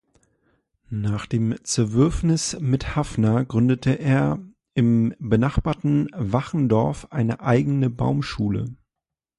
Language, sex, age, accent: German, male, 30-39, Deutschland Deutsch